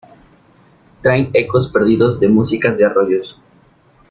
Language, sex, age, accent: Spanish, male, 19-29, México